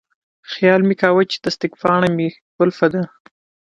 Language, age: Pashto, 19-29